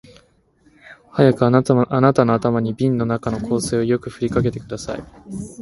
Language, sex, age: Japanese, male, 19-29